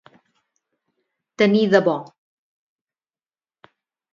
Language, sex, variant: Catalan, female, Balear